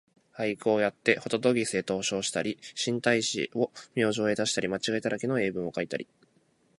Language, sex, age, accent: Japanese, male, 19-29, 東京